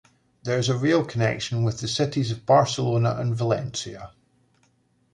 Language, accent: English, Scottish English